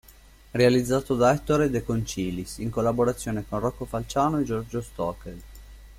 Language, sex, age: Italian, male, 19-29